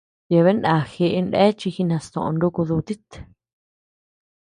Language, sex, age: Tepeuxila Cuicatec, female, 19-29